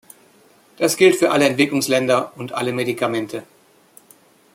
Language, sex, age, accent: German, male, 50-59, Deutschland Deutsch